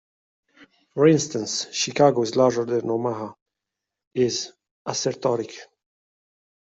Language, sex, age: English, male, 30-39